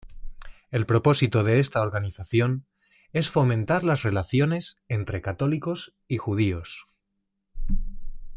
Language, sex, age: Spanish, male, 40-49